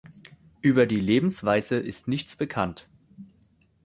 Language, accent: German, Deutschland Deutsch